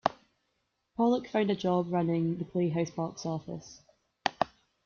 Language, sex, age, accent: English, female, 19-29, Scottish English